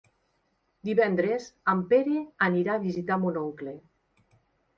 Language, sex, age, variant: Catalan, female, 50-59, Central